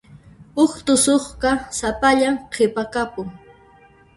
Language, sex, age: Puno Quechua, female, 19-29